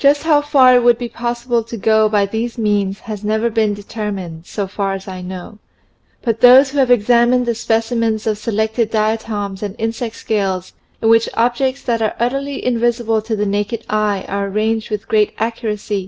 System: none